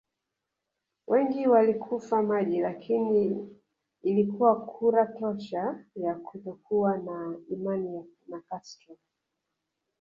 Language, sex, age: Swahili, female, 50-59